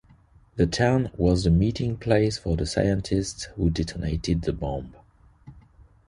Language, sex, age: English, male, 50-59